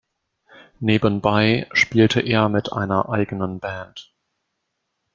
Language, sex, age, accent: German, male, 19-29, Deutschland Deutsch